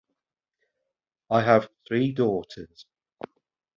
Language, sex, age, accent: English, male, 40-49, England English